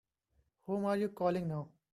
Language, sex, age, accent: English, male, 19-29, India and South Asia (India, Pakistan, Sri Lanka)